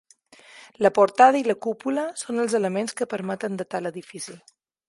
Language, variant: Catalan, Balear